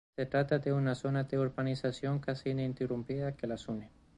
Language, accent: Spanish, Andino-Pacífico: Colombia, Perú, Ecuador, oeste de Bolivia y Venezuela andina